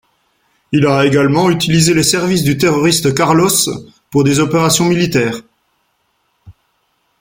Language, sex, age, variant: French, male, 40-49, Français de métropole